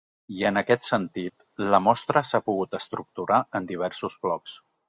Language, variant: Catalan, Central